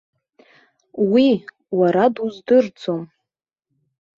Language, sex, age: Abkhazian, female, 19-29